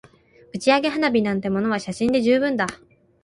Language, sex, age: Japanese, female, 19-29